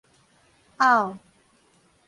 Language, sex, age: Min Nan Chinese, female, 40-49